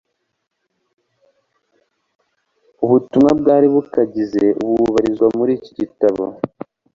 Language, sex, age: Kinyarwanda, male, 19-29